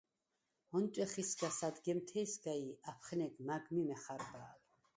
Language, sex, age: Svan, female, 70-79